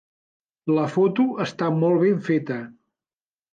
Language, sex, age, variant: Catalan, male, 50-59, Central